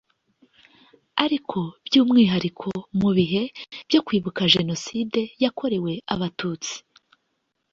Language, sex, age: Kinyarwanda, female, 30-39